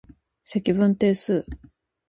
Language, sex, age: Japanese, female, 19-29